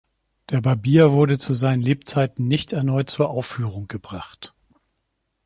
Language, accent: German, Deutschland Deutsch